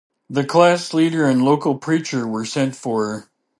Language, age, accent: English, 50-59, Canadian English